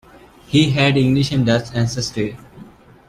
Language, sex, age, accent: English, male, under 19, United States English